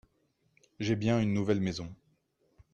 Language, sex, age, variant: French, male, 40-49, Français de métropole